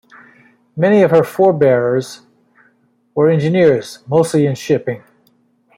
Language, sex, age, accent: English, male, 70-79, United States English